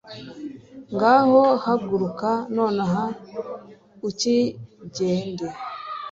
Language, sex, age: Kinyarwanda, male, 30-39